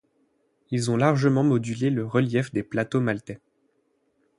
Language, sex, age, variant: French, male, 19-29, Français de métropole